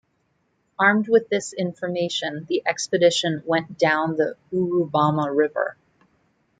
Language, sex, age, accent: English, female, 40-49, United States English